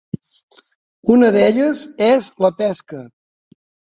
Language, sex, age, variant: Catalan, male, 60-69, Septentrional